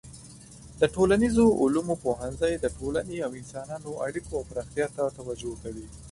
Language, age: Pashto, under 19